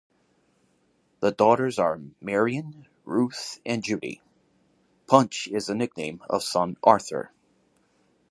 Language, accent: English, United States English